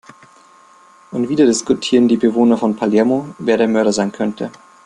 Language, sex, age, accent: German, male, 19-29, Deutschland Deutsch